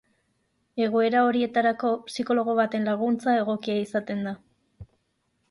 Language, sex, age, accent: Basque, female, 19-29, Mendebalekoa (Araba, Bizkaia, Gipuzkoako mendebaleko herri batzuk)